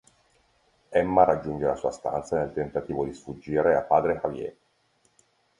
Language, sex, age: Italian, male, 30-39